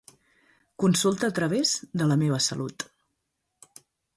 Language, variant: Catalan, Central